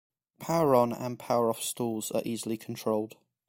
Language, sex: English, male